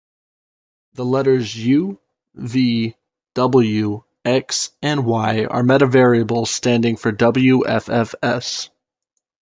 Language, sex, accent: English, male, United States English